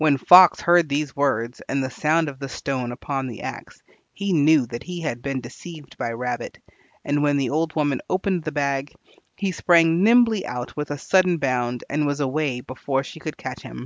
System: none